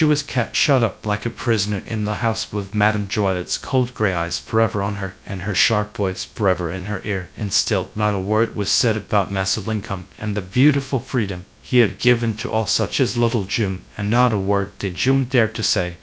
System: TTS, GradTTS